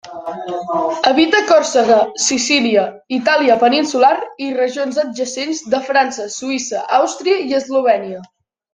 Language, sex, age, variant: Catalan, male, under 19, Central